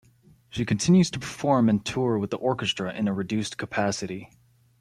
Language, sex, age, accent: English, male, 19-29, United States English